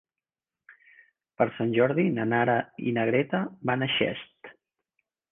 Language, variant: Catalan, Central